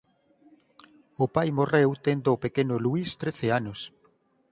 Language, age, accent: Galician, 50-59, Normativo (estándar)